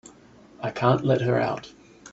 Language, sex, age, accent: English, male, 19-29, Australian English